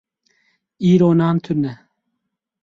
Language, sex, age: Kurdish, male, 30-39